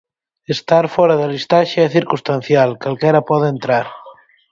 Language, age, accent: Galician, 19-29, Oriental (común en zona oriental)